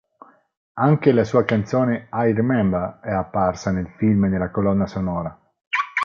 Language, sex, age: Italian, male, 40-49